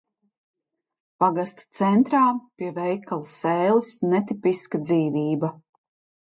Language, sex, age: Latvian, female, 30-39